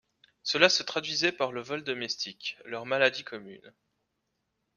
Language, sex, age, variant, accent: French, male, 19-29, Français d'Europe, Français de Suisse